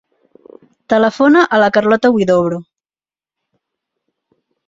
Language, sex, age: Catalan, female, 40-49